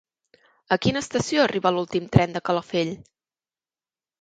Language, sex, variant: Catalan, female, Central